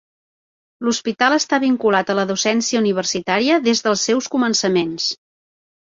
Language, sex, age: Catalan, female, 40-49